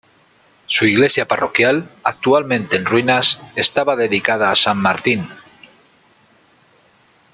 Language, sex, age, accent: Spanish, male, 30-39, España: Centro-Sur peninsular (Madrid, Toledo, Castilla-La Mancha)